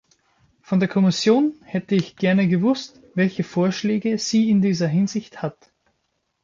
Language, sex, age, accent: German, male, 19-29, Österreichisches Deutsch